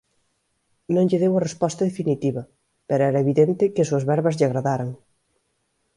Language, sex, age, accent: Galician, female, 19-29, Central (gheada)